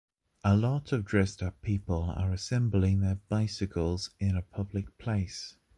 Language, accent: English, England English